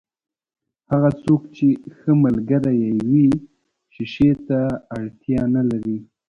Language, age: Pashto, 30-39